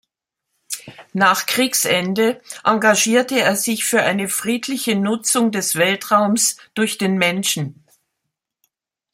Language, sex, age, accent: German, female, 70-79, Deutschland Deutsch